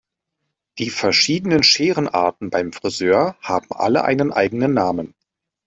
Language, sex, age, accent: German, male, 30-39, Deutschland Deutsch